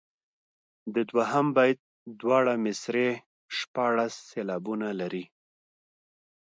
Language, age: Pashto, 30-39